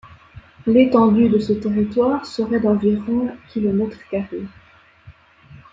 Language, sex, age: French, female, 19-29